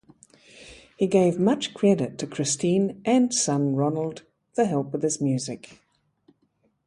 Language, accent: English, New Zealand English